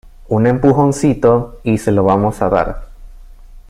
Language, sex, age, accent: Spanish, male, 19-29, Andino-Pacífico: Colombia, Perú, Ecuador, oeste de Bolivia y Venezuela andina